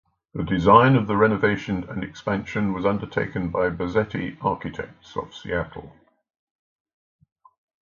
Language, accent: English, England English